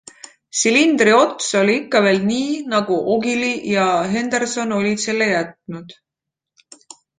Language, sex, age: Estonian, female, 40-49